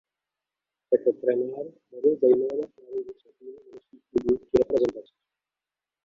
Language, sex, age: Czech, male, 30-39